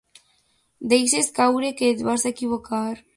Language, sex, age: Catalan, female, under 19